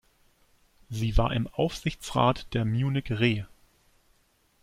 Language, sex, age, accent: German, male, 30-39, Deutschland Deutsch